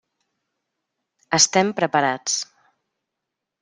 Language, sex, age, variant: Catalan, female, 40-49, Central